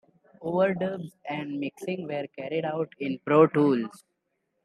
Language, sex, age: English, male, 19-29